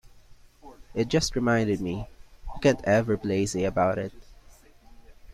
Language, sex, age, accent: English, male, 19-29, Filipino